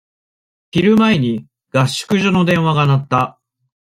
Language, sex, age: Japanese, male, 30-39